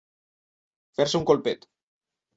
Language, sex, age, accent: Catalan, male, 19-29, valencià